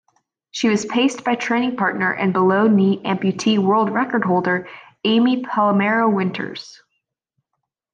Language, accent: English, United States English